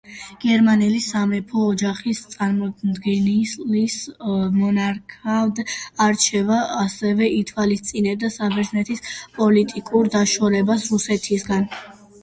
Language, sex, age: Georgian, female, 19-29